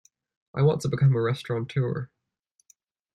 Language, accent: English, United States English